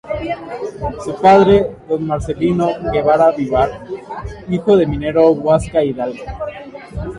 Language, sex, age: Spanish, female, 30-39